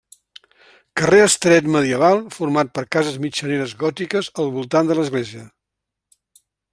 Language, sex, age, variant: Catalan, male, 70-79, Central